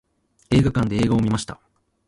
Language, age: Japanese, 40-49